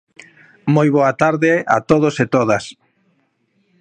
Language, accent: Galician, Normativo (estándar)